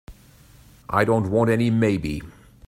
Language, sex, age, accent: English, male, 60-69, United States English